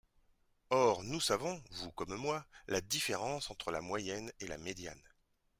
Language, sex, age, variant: French, male, 40-49, Français de métropole